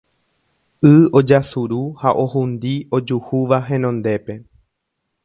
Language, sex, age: Guarani, male, 30-39